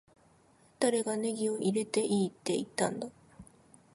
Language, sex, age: Japanese, female, 19-29